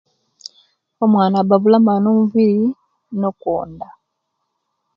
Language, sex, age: Kenyi, female, 19-29